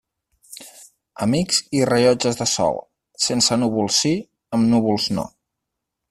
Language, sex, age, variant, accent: Catalan, male, 40-49, Central, central